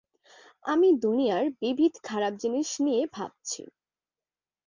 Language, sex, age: Bengali, female, under 19